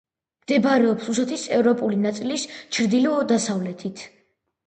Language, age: Georgian, under 19